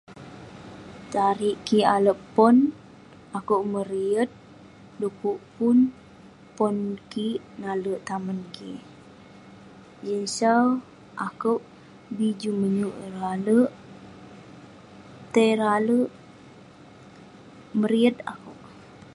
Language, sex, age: Western Penan, female, under 19